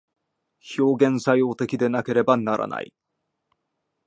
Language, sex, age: Japanese, male, 19-29